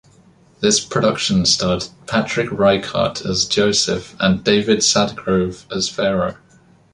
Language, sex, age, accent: English, male, 19-29, England English